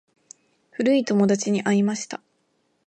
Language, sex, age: Japanese, female, 19-29